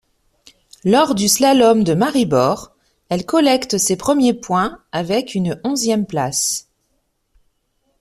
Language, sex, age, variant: French, male, 19-29, Français de métropole